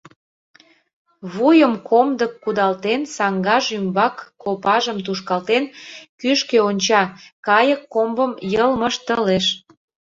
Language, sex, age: Mari, female, 30-39